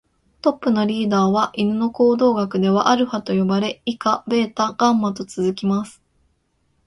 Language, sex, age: Japanese, female, 19-29